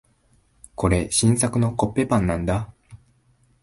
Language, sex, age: Japanese, male, 19-29